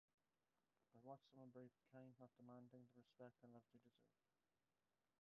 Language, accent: English, Welsh English